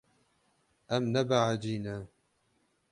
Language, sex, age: Kurdish, male, 30-39